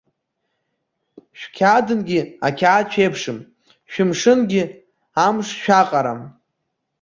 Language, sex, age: Abkhazian, male, under 19